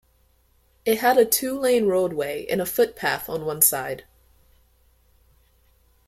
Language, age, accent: English, under 19, United States English